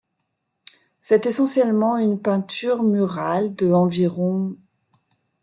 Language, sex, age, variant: French, female, 50-59, Français de métropole